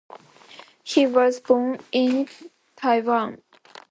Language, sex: English, female